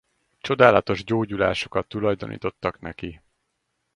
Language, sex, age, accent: Hungarian, male, 30-39, budapesti